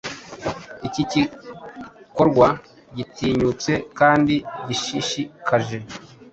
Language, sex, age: Kinyarwanda, male, 30-39